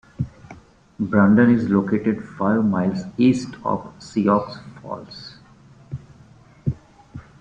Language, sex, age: English, male, 30-39